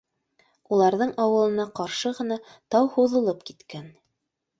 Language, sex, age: Bashkir, female, 30-39